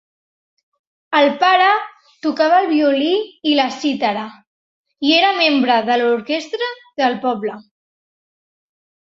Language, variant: Catalan, Central